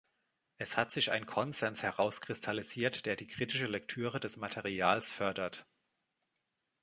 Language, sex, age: German, male, 30-39